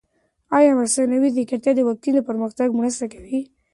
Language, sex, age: Pashto, male, 19-29